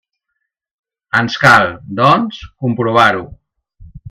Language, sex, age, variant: Catalan, male, 50-59, Central